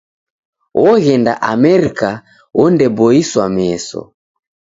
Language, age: Taita, 19-29